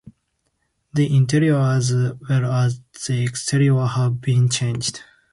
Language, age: English, 19-29